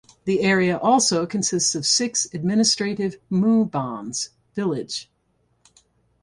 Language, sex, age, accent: English, female, 60-69, United States English